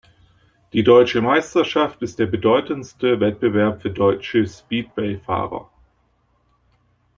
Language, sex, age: German, male, 30-39